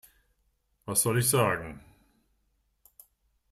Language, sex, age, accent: German, male, 60-69, Deutschland Deutsch